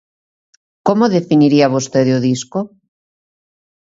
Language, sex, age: Galician, female, 40-49